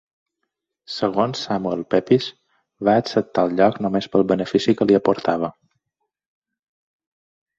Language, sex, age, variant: Catalan, male, 40-49, Balear